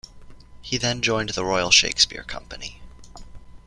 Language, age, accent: English, under 19, United States English